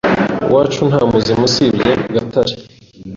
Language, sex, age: Kinyarwanda, male, 19-29